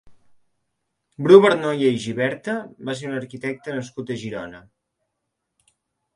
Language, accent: Catalan, central; septentrional